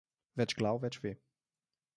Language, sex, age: Slovenian, male, 19-29